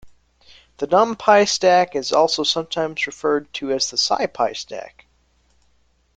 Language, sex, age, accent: English, male, under 19, United States English